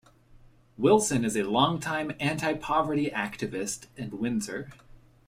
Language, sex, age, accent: English, male, 30-39, United States English